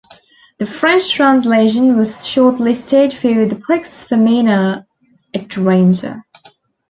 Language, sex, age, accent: English, female, 19-29, Australian English